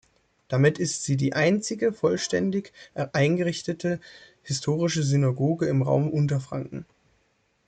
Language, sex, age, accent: German, male, 19-29, Deutschland Deutsch